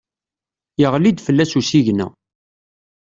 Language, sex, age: Kabyle, male, 30-39